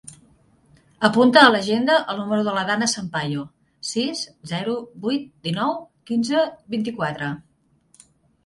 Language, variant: Catalan, Nord-Occidental